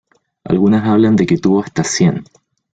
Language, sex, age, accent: Spanish, male, 19-29, Chileno: Chile, Cuyo